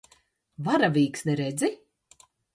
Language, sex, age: Latvian, female, 50-59